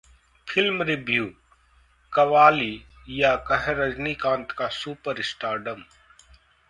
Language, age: Hindi, 40-49